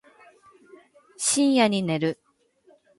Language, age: Japanese, 19-29